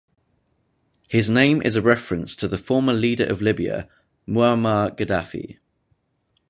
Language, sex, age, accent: English, male, 19-29, England English